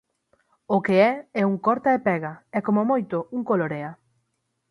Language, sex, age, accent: Galician, female, 19-29, Atlántico (seseo e gheada); Normativo (estándar)